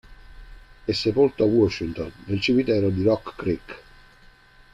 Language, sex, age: Italian, male, 50-59